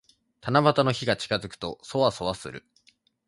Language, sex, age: Japanese, male, 19-29